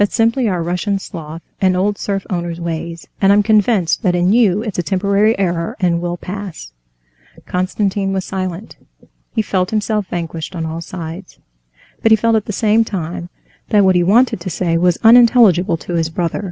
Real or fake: real